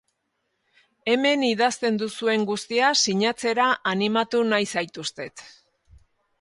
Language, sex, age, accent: Basque, female, 50-59, Erdialdekoa edo Nafarra (Gipuzkoa, Nafarroa)